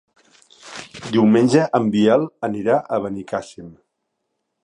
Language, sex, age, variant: Catalan, male, 50-59, Central